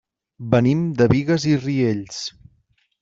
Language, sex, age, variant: Catalan, male, 30-39, Central